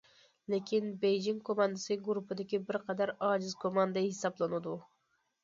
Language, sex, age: Uyghur, female, 30-39